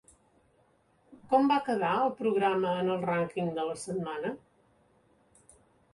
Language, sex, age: Catalan, female, 70-79